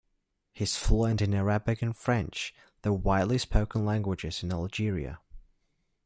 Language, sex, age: English, male, 19-29